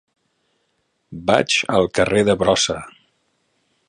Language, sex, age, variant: Catalan, male, 40-49, Central